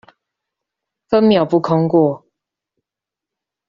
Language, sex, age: Chinese, female, under 19